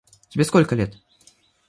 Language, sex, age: Russian, male, under 19